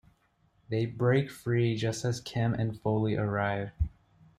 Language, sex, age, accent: English, male, 19-29, United States English